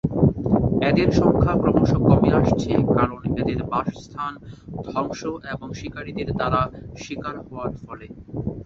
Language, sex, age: Bengali, male, 19-29